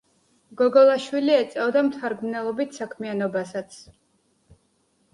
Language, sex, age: Georgian, female, 19-29